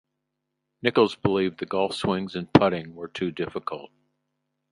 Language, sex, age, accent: English, male, 60-69, United States English